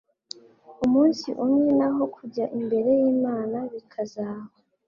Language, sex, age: Kinyarwanda, female, 19-29